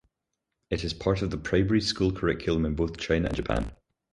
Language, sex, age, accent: English, male, 30-39, Scottish English